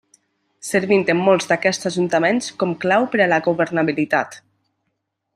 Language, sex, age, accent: Catalan, female, 19-29, valencià